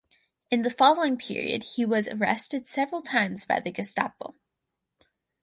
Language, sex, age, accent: English, female, under 19, United States English